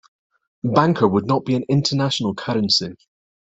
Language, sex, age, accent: English, male, 40-49, Scottish English